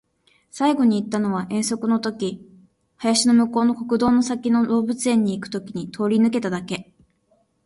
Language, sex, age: Japanese, female, 19-29